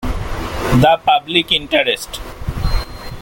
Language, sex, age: English, male, 30-39